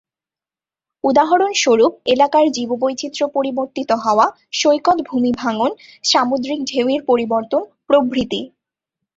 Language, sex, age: Bengali, female, 19-29